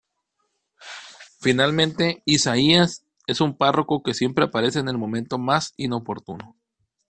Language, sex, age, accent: Spanish, male, 30-39, México